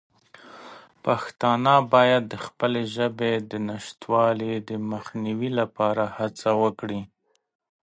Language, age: Pashto, 40-49